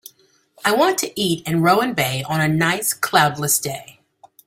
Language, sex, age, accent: English, female, 40-49, United States English